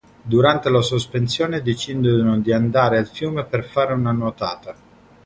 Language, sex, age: Italian, male, 30-39